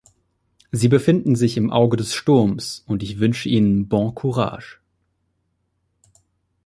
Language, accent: German, Deutschland Deutsch